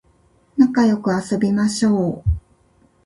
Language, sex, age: Japanese, female, 50-59